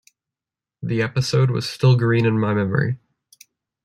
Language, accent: English, United States English